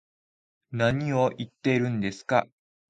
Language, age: Japanese, 19-29